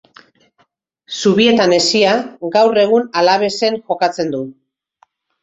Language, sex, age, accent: Basque, female, 50-59, Mendebalekoa (Araba, Bizkaia, Gipuzkoako mendebaleko herri batzuk)